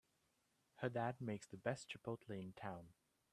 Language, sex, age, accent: English, male, 19-29, England English